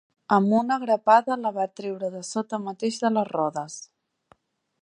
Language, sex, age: Catalan, female, 19-29